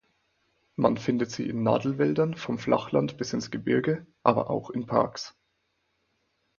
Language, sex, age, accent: German, male, 19-29, Deutschland Deutsch; Österreichisches Deutsch